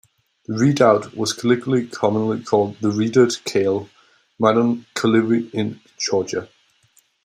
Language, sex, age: English, male, 19-29